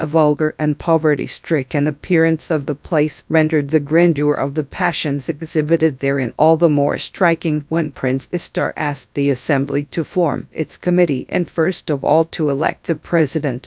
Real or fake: fake